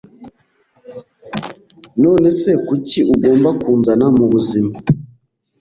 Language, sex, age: Kinyarwanda, male, 30-39